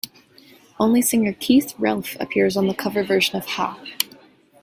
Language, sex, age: English, female, 19-29